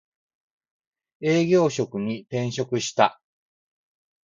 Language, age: Japanese, 50-59